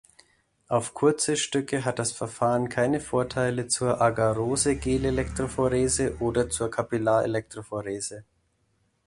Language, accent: German, Deutschland Deutsch